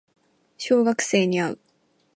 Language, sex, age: Japanese, female, 19-29